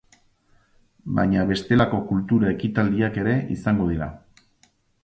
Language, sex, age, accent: Basque, male, 40-49, Erdialdekoa edo Nafarra (Gipuzkoa, Nafarroa)